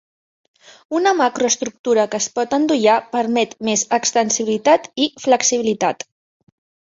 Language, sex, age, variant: Catalan, female, 19-29, Central